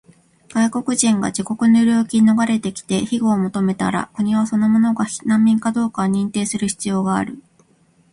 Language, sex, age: Japanese, female, 40-49